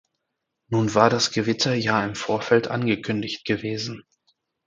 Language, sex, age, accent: German, male, 19-29, Deutschland Deutsch